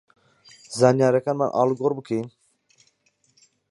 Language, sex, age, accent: Central Kurdish, male, 30-39, سۆرانی